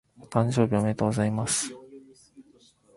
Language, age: Japanese, 19-29